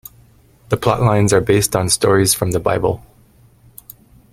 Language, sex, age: English, male, 30-39